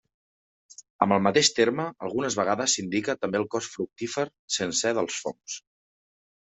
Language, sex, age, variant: Catalan, male, 30-39, Central